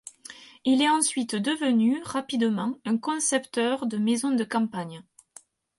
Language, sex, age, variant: French, female, 30-39, Français de métropole